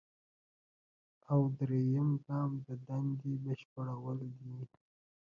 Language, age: Pashto, 19-29